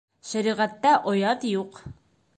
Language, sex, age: Bashkir, female, 19-29